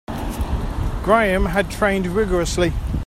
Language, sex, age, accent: English, male, 50-59, England English